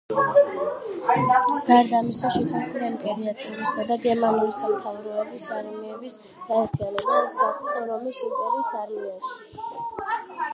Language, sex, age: Georgian, female, under 19